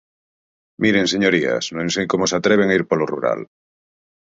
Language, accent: Galician, Central (gheada)